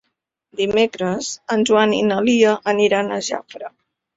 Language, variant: Catalan, Central